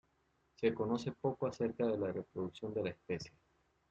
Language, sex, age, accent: Spanish, male, 19-29, Caribe: Cuba, Venezuela, Puerto Rico, República Dominicana, Panamá, Colombia caribeña, México caribeño, Costa del golfo de México